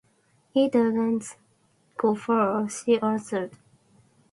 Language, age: English, 19-29